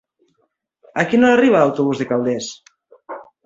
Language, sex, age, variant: Catalan, female, 40-49, Nord-Occidental